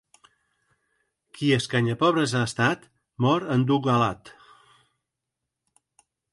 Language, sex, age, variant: Catalan, male, 60-69, Central